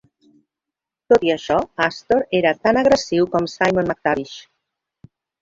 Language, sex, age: Catalan, female, 50-59